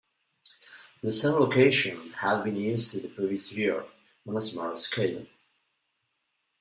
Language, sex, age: English, male, 50-59